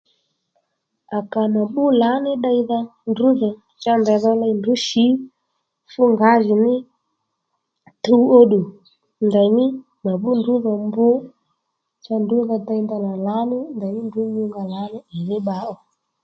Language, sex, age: Lendu, female, 30-39